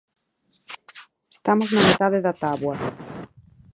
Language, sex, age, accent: Galician, female, 30-39, Oriental (común en zona oriental); Normativo (estándar)